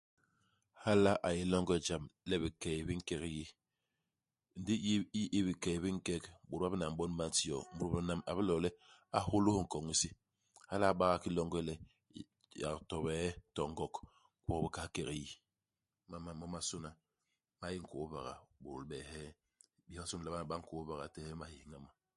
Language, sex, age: Basaa, male, 50-59